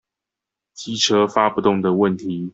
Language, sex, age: Chinese, male, 19-29